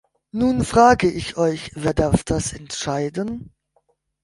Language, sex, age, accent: German, male, under 19, Deutschland Deutsch